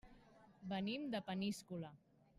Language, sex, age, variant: Catalan, female, 40-49, Central